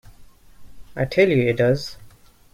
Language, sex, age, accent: English, male, 19-29, England English